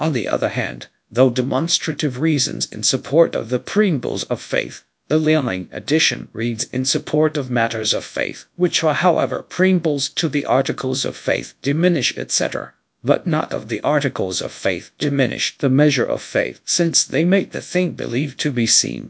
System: TTS, GradTTS